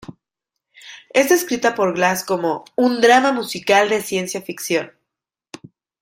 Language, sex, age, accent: Spanish, female, 30-39, México